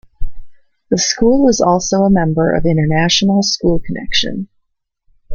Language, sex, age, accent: English, female, 30-39, United States English